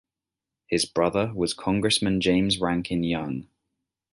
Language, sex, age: English, male, 19-29